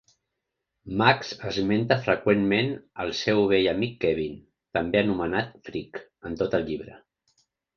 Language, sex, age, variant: Catalan, male, 40-49, Central